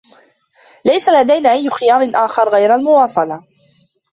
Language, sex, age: Arabic, female, 19-29